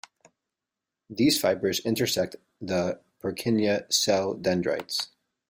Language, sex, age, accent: English, male, 30-39, United States English